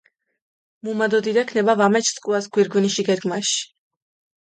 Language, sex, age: Mingrelian, female, 19-29